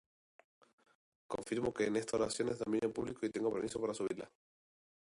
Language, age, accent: Spanish, 19-29, España: Islas Canarias; Rioplatense: Argentina, Uruguay, este de Bolivia, Paraguay